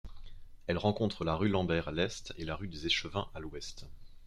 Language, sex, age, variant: French, male, 19-29, Français de métropole